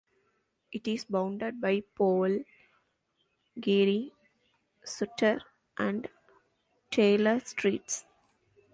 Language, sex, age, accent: English, female, 19-29, India and South Asia (India, Pakistan, Sri Lanka)